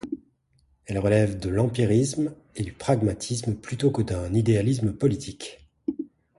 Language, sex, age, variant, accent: French, male, 40-49, Français d'Europe, Français de Belgique